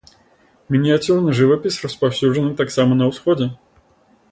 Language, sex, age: Belarusian, male, 19-29